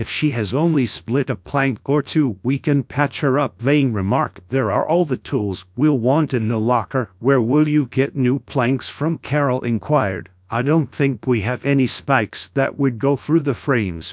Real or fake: fake